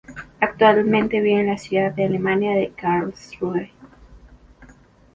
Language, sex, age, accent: Spanish, female, under 19, Andino-Pacífico: Colombia, Perú, Ecuador, oeste de Bolivia y Venezuela andina